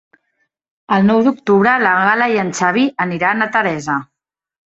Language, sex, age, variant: Catalan, female, 30-39, Central